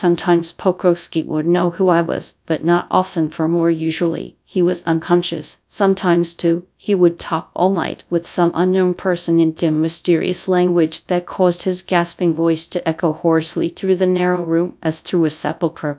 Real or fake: fake